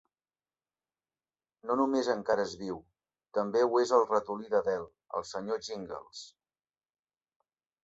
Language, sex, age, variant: Catalan, male, 40-49, Central